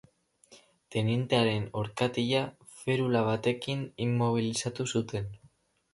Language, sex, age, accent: Basque, male, under 19, Mendebalekoa (Araba, Bizkaia, Gipuzkoako mendebaleko herri batzuk)